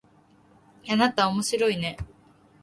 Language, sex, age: Japanese, female, under 19